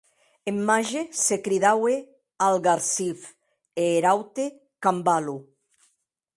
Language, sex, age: Occitan, female, 60-69